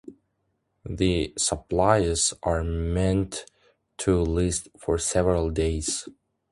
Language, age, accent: English, 19-29, United States English